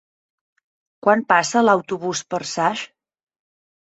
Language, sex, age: Catalan, female, 40-49